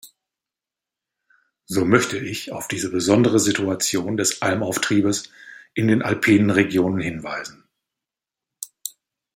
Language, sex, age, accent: German, male, 50-59, Deutschland Deutsch